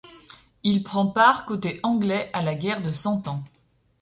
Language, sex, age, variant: French, female, 30-39, Français de métropole